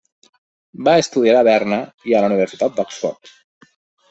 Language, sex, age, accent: Catalan, male, 30-39, valencià